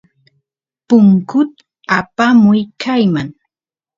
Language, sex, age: Santiago del Estero Quichua, female, 30-39